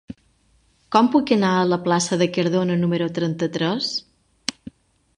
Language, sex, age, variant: Catalan, female, 40-49, Balear